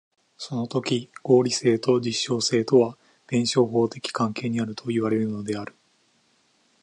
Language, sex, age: Japanese, male, 19-29